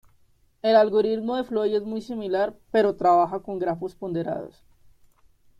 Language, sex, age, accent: Spanish, female, 19-29, Andino-Pacífico: Colombia, Perú, Ecuador, oeste de Bolivia y Venezuela andina